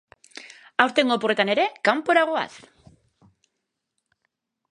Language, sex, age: Basque, female, 40-49